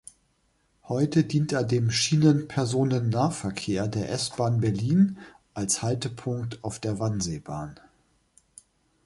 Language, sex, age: German, male, 40-49